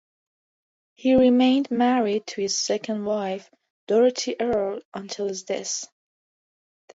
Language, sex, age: English, female, under 19